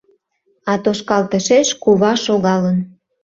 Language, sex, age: Mari, female, 19-29